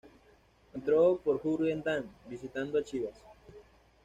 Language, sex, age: Spanish, male, 19-29